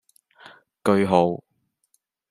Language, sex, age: Cantonese, male, 19-29